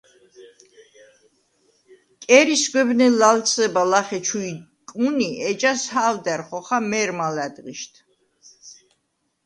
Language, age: Svan, 40-49